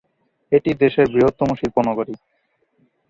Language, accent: Bengali, Native